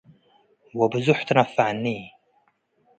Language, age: Tigre, 19-29